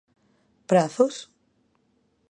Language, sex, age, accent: Galician, female, 40-49, Normativo (estándar)